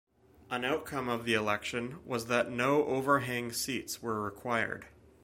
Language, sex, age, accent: English, male, 19-29, Canadian English